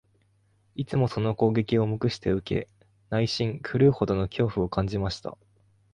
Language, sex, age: Japanese, male, 19-29